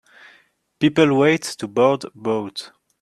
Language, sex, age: English, male, 19-29